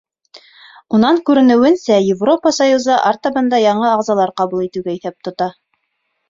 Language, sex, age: Bashkir, female, 19-29